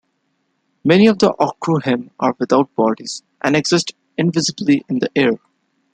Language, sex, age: English, male, 19-29